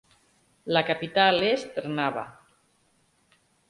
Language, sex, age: Catalan, female, 40-49